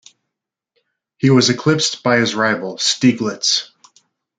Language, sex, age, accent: English, male, 19-29, United States English